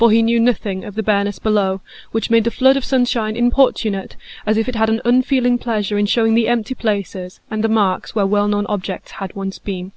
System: none